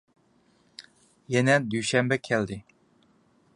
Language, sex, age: Uyghur, male, 30-39